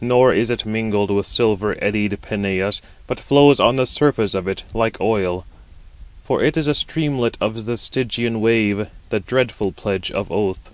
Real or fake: real